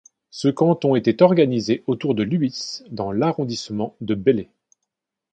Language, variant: French, Français de métropole